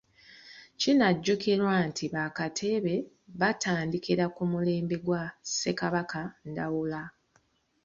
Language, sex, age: Ganda, female, 30-39